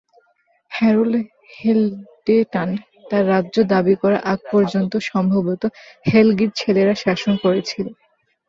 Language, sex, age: Bengali, male, 19-29